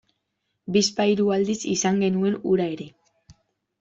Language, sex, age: Basque, female, 19-29